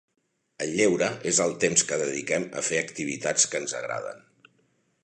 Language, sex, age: Catalan, male, 60-69